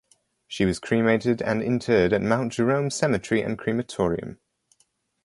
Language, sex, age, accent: English, male, 19-29, United States English